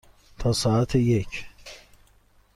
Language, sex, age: Persian, male, 30-39